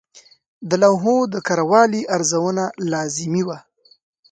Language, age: Pashto, 19-29